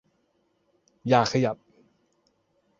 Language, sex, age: Thai, male, 30-39